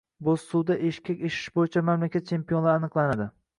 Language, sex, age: Uzbek, male, 19-29